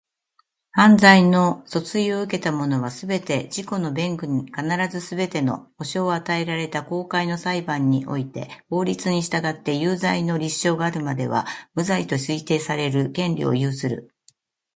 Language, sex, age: Japanese, female, 60-69